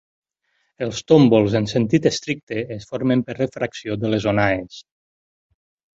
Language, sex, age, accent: Catalan, male, 50-59, valencià